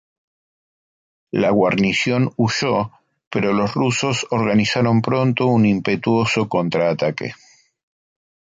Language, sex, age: Spanish, male, 50-59